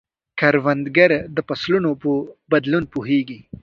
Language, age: Pashto, under 19